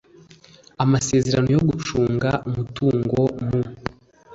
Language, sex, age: Kinyarwanda, male, 19-29